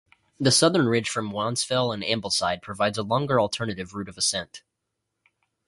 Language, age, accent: English, 19-29, United States English